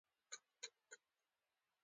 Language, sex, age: Pashto, female, 19-29